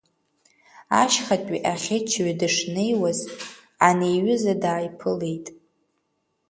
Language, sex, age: Abkhazian, female, under 19